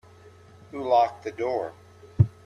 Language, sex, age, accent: English, male, 50-59, United States English